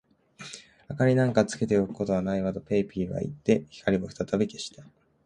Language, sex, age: Japanese, male, 19-29